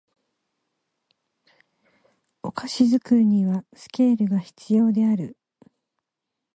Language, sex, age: Japanese, female, 50-59